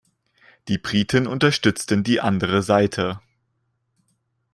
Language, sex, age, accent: German, male, 19-29, Deutschland Deutsch